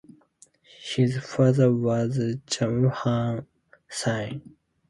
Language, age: English, 19-29